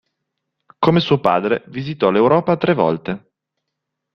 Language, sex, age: Italian, male, 30-39